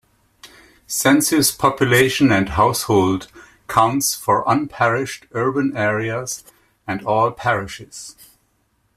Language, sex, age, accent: English, male, 50-59, Canadian English